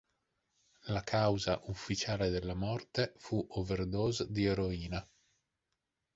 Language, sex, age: Italian, male, 40-49